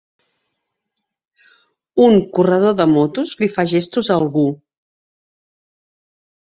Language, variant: Catalan, Central